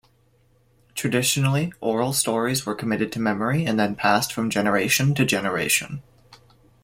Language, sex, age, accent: English, male, 19-29, Canadian English